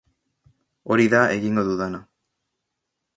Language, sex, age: Basque, male, under 19